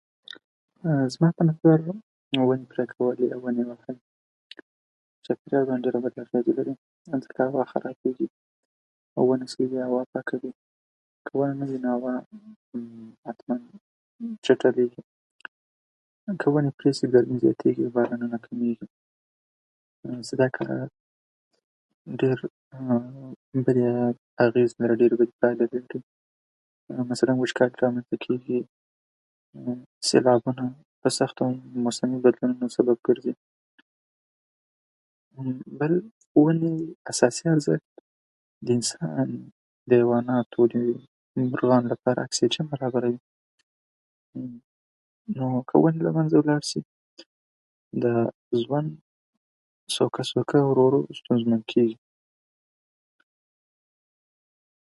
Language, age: Pashto, 19-29